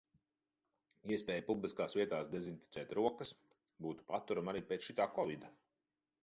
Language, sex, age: Latvian, male, 40-49